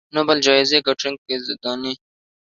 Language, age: Pashto, 19-29